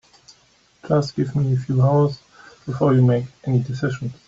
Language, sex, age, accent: English, male, 30-39, United States English